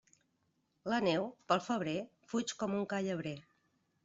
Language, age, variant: Catalan, 50-59, Central